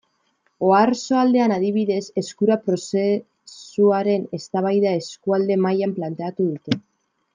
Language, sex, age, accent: Basque, female, 19-29, Mendebalekoa (Araba, Bizkaia, Gipuzkoako mendebaleko herri batzuk)